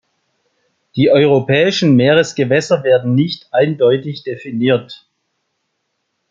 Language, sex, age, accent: German, male, 50-59, Deutschland Deutsch